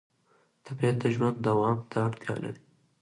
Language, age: Pashto, 19-29